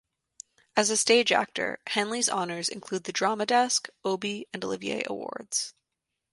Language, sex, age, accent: English, female, 19-29, United States English